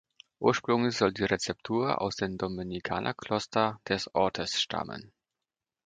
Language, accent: German, Polnisch Deutsch